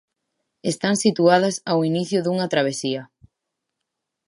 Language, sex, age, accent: Galician, female, 19-29, Normativo (estándar)